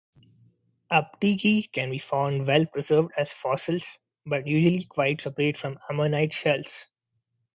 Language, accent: English, India and South Asia (India, Pakistan, Sri Lanka)